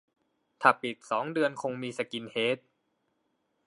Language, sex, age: Thai, male, 19-29